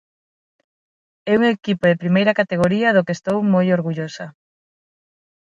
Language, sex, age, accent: Galician, female, 30-39, Normativo (estándar); Neofalante